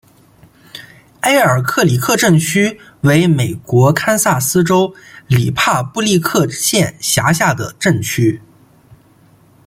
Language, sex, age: Chinese, male, 19-29